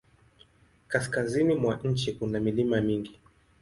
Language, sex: Swahili, male